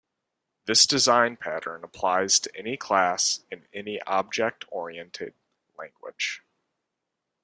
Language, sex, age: English, male, 19-29